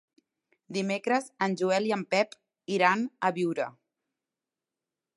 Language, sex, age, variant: Catalan, female, 30-39, Central